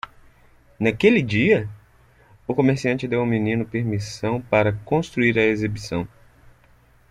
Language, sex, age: Portuguese, male, 30-39